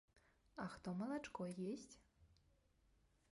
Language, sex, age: Belarusian, female, 19-29